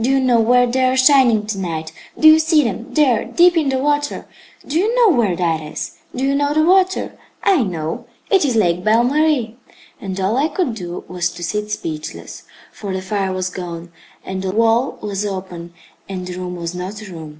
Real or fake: real